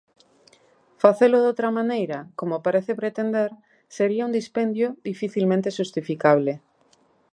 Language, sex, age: Galician, female, 40-49